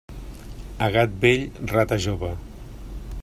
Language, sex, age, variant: Catalan, male, 50-59, Central